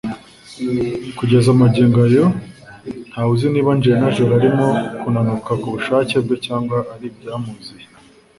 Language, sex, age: Kinyarwanda, male, 19-29